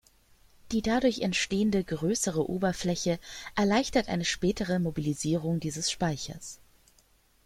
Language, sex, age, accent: German, female, 30-39, Deutschland Deutsch